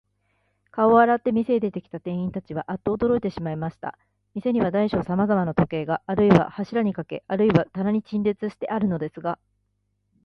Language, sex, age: Japanese, female, 40-49